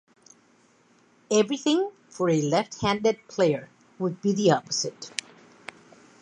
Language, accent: English, United States English